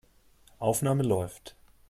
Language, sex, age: German, male, 30-39